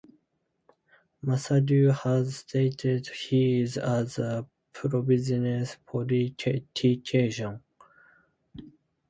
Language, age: English, 19-29